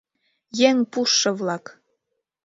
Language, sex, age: Mari, female, 19-29